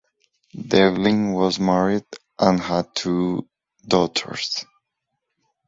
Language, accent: English, United States English